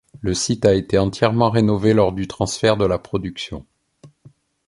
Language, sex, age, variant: French, male, 50-59, Français de métropole